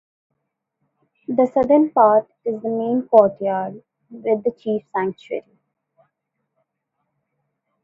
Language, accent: English, India and South Asia (India, Pakistan, Sri Lanka)